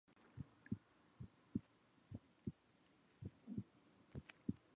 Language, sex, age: English, female, 19-29